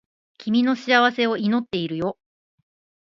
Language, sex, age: Japanese, female, 40-49